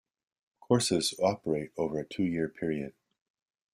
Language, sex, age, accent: English, male, 40-49, Canadian English